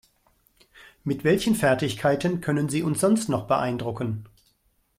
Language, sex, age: German, male, 50-59